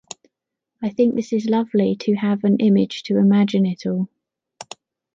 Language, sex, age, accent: English, female, 30-39, England English